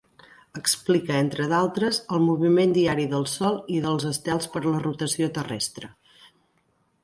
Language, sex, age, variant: Catalan, female, 40-49, Central